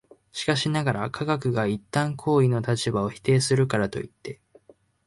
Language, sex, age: Japanese, male, 19-29